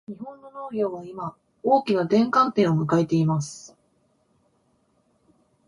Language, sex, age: Japanese, female, 19-29